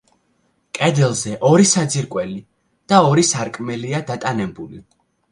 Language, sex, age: Georgian, male, 19-29